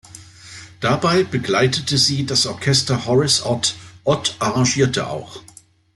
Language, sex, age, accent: German, male, 60-69, Deutschland Deutsch